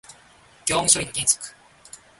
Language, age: Japanese, 19-29